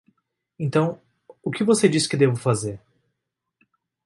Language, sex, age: Portuguese, male, 19-29